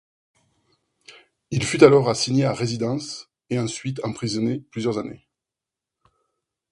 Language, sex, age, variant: French, male, 40-49, Français de métropole